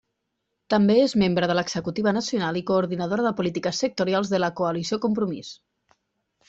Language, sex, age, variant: Catalan, female, 40-49, Central